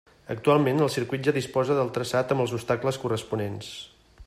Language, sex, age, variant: Catalan, male, 50-59, Central